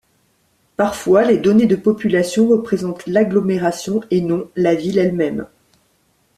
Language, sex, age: French, female, 40-49